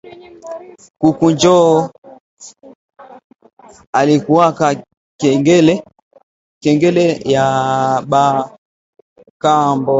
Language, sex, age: Swahili, male, 19-29